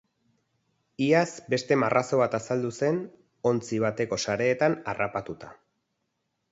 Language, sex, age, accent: Basque, male, 40-49, Erdialdekoa edo Nafarra (Gipuzkoa, Nafarroa)